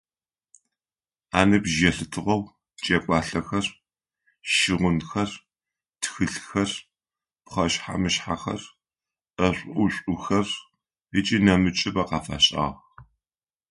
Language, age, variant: Adyghe, 50-59, Адыгабзэ (Кирил, пстэумэ зэдыряе)